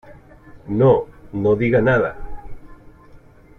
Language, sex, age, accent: Spanish, male, 40-49, Chileno: Chile, Cuyo